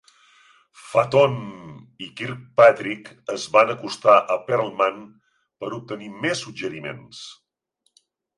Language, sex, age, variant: Catalan, male, 60-69, Central